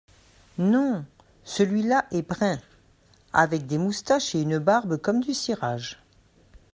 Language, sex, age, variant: French, female, 60-69, Français de métropole